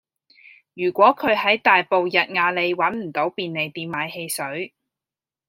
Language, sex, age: Cantonese, female, 19-29